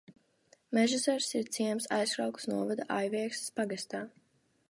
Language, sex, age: Latvian, female, under 19